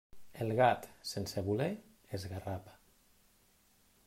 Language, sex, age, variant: Catalan, male, 30-39, Central